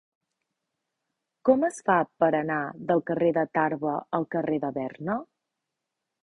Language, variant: Catalan, Central